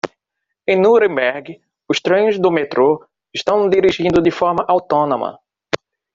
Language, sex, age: Portuguese, male, 30-39